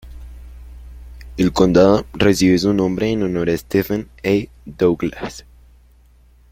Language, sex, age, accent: Spanish, male, under 19, Andino-Pacífico: Colombia, Perú, Ecuador, oeste de Bolivia y Venezuela andina